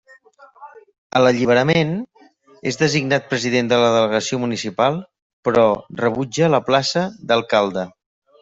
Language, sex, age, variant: Catalan, male, 40-49, Central